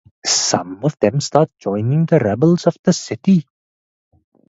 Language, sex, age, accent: English, male, 19-29, England English